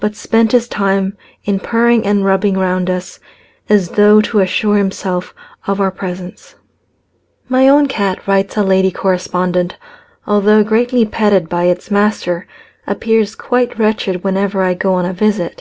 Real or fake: real